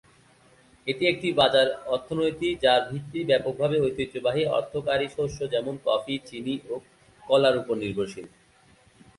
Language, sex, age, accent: Bengali, male, 19-29, Native